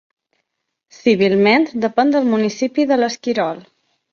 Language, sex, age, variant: Catalan, female, 30-39, Balear